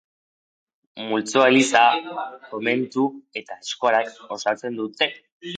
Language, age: Basque, under 19